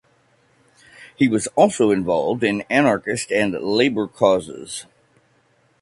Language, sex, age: English, male, 40-49